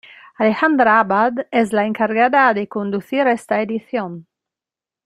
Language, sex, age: Spanish, female, 40-49